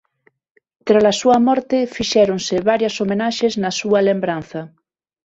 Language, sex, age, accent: Galician, female, 30-39, Normativo (estándar); Neofalante